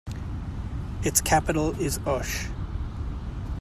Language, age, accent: English, 30-39, Australian English